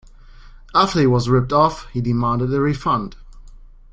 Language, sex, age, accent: English, male, 30-39, England English